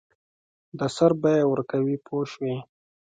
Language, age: Pashto, 19-29